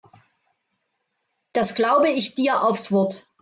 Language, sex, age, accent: German, female, 40-49, Deutschland Deutsch